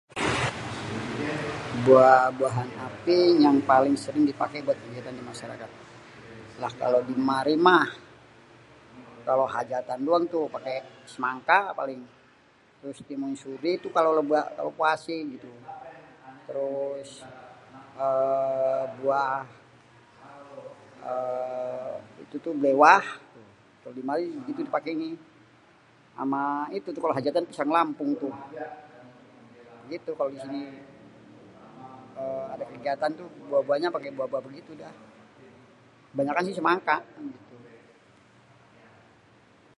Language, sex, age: Betawi, male, 40-49